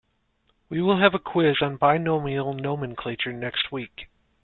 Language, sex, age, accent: English, male, 30-39, United States English